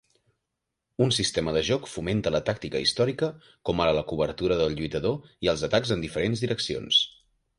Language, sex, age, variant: Catalan, male, 19-29, Nord-Occidental